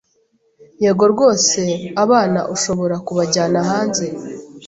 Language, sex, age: Kinyarwanda, female, 19-29